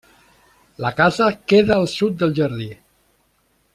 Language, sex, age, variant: Catalan, male, 60-69, Central